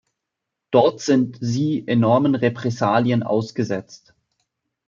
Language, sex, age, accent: German, male, 19-29, Deutschland Deutsch